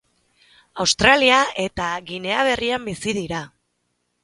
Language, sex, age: Basque, female, 19-29